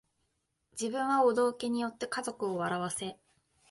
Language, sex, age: Japanese, female, 19-29